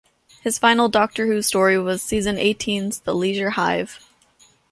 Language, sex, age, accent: English, female, 19-29, United States English